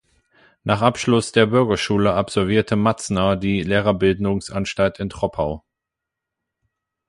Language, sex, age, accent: German, male, 30-39, Deutschland Deutsch